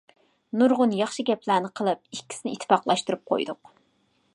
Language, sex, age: Uyghur, female, 30-39